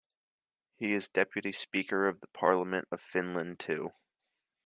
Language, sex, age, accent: English, male, 19-29, United States English